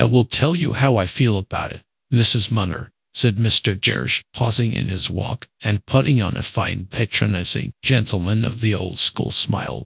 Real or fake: fake